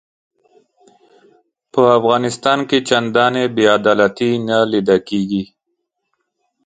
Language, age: Pashto, 30-39